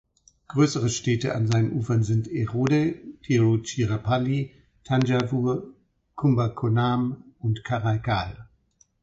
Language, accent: German, Deutschland Deutsch